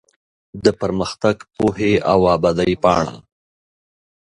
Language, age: Pashto, 30-39